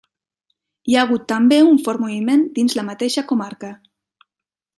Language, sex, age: Catalan, female, 30-39